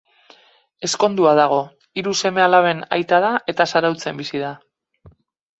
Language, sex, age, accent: Basque, female, 40-49, Mendebalekoa (Araba, Bizkaia, Gipuzkoako mendebaleko herri batzuk)